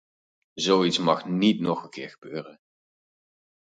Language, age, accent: Dutch, 30-39, Nederlands Nederlands